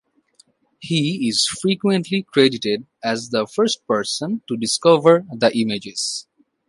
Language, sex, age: English, male, 19-29